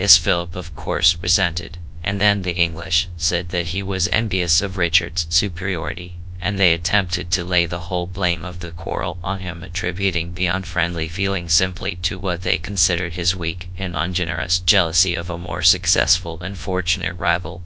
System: TTS, GradTTS